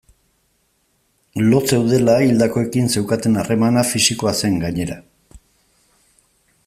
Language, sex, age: Basque, male, 50-59